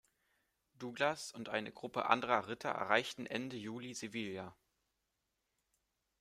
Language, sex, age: German, male, 19-29